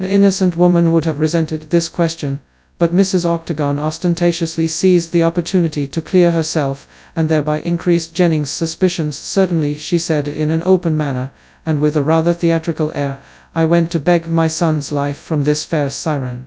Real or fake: fake